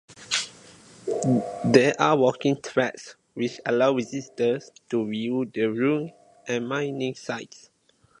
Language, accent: English, Malaysian English